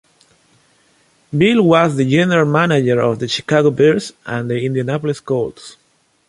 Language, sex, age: English, male, 30-39